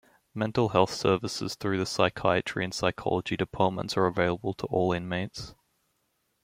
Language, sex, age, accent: English, male, under 19, Australian English